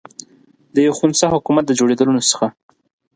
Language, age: Pashto, 30-39